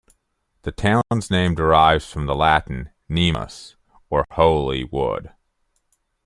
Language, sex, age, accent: English, male, 30-39, Canadian English